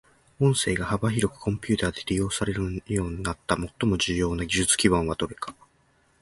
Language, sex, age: Japanese, male, 19-29